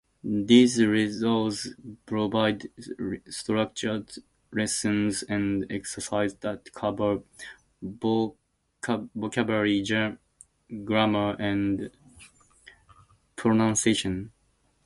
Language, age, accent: English, 19-29, United States English